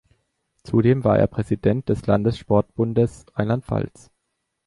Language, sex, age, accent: German, male, 19-29, Deutschland Deutsch